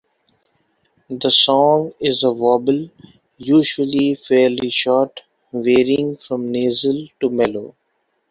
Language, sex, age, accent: English, male, 19-29, India and South Asia (India, Pakistan, Sri Lanka)